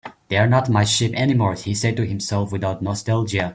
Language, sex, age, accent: English, male, 19-29, India and South Asia (India, Pakistan, Sri Lanka)